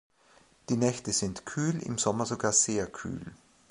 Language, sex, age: German, male, 40-49